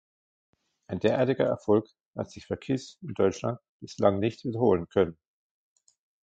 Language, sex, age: German, male, 50-59